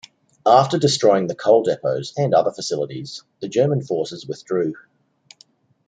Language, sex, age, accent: English, male, 30-39, Australian English